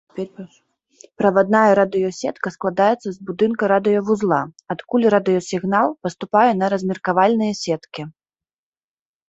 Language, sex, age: Belarusian, female, 30-39